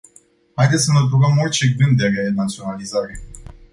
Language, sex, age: Romanian, male, 19-29